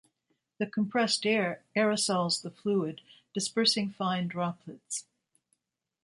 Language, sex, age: English, female, 60-69